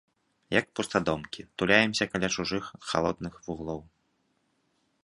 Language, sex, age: Belarusian, male, 30-39